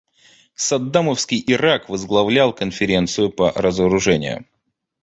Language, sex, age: Russian, male, 30-39